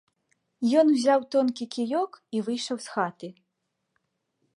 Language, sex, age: Belarusian, female, 19-29